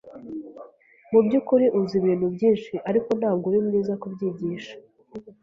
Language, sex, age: Kinyarwanda, female, 19-29